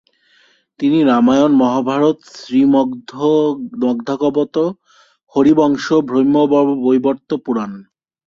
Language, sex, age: Bengali, male, 19-29